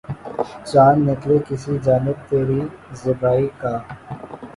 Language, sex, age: Urdu, male, 19-29